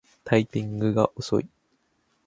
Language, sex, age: Japanese, male, 19-29